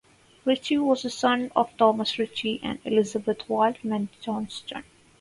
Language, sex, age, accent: English, female, 19-29, India and South Asia (India, Pakistan, Sri Lanka)